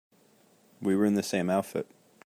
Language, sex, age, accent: English, male, 19-29, United States English